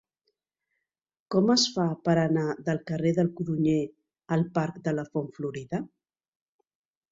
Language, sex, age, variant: Catalan, female, 40-49, Central